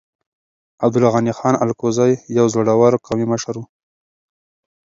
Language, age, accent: Pashto, 30-39, پکتیا ولایت، احمدزی